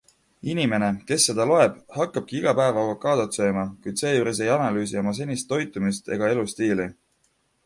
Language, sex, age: Estonian, male, 19-29